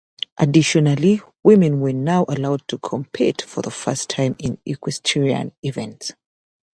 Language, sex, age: English, female, 30-39